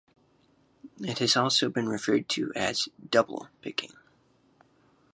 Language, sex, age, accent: English, male, under 19, United States English